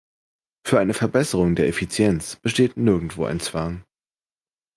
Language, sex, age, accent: German, male, under 19, Deutschland Deutsch